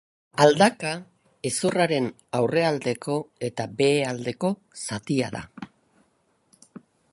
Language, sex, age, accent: Basque, female, 60-69, Erdialdekoa edo Nafarra (Gipuzkoa, Nafarroa)